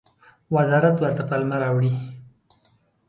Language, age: Pashto, 30-39